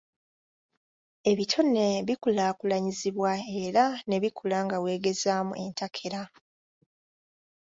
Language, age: Ganda, 30-39